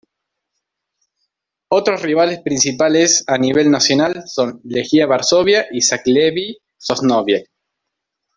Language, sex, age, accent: Spanish, female, 19-29, Rioplatense: Argentina, Uruguay, este de Bolivia, Paraguay